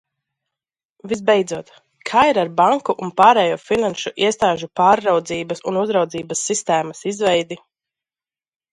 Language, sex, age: Latvian, female, 19-29